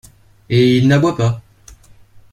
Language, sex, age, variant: French, male, under 19, Français de métropole